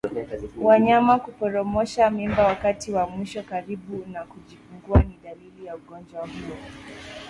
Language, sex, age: Swahili, male, 19-29